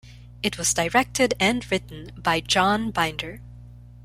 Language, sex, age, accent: English, female, 19-29, Filipino